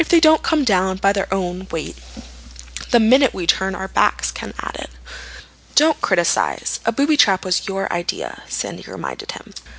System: none